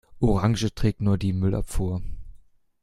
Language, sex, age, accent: German, male, under 19, Deutschland Deutsch